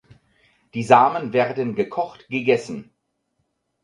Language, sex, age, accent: German, male, 50-59, Deutschland Deutsch